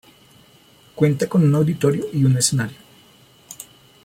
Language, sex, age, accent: Spanish, male, 30-39, Andino-Pacífico: Colombia, Perú, Ecuador, oeste de Bolivia y Venezuela andina